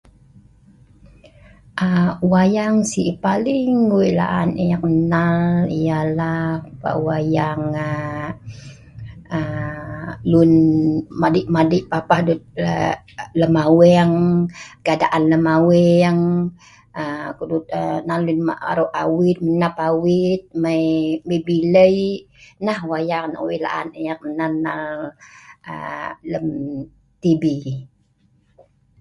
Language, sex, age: Sa'ban, female, 50-59